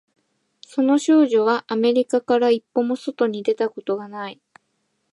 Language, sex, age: Japanese, female, 19-29